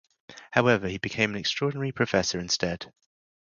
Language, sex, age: English, male, 30-39